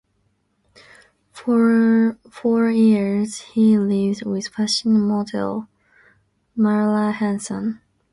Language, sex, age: English, female, under 19